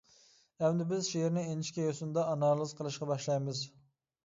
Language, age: Uyghur, 19-29